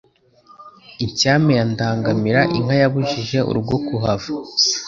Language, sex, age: Kinyarwanda, male, under 19